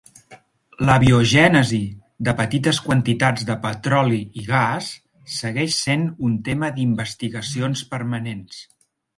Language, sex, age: Catalan, male, 40-49